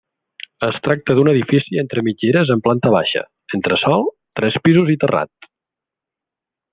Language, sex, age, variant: Catalan, male, 40-49, Central